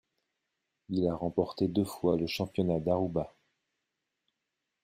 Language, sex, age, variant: French, male, 40-49, Français de métropole